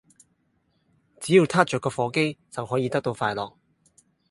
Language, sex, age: Cantonese, male, 19-29